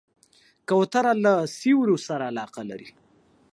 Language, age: Pashto, 30-39